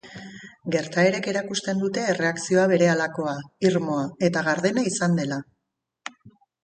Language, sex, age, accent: Basque, female, 40-49, Mendebalekoa (Araba, Bizkaia, Gipuzkoako mendebaleko herri batzuk); Erdialdekoa edo Nafarra (Gipuzkoa, Nafarroa)